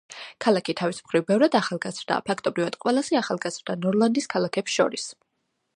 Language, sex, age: Georgian, female, 19-29